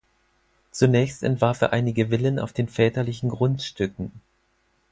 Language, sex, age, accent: German, male, 40-49, Deutschland Deutsch